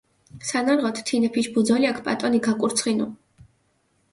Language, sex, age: Mingrelian, female, 19-29